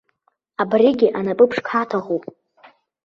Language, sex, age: Abkhazian, female, under 19